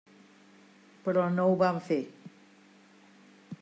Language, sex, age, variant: Catalan, female, 70-79, Central